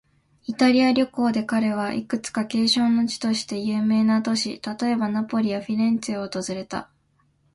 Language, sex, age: Japanese, female, 19-29